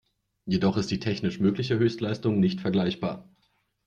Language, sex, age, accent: German, male, 40-49, Deutschland Deutsch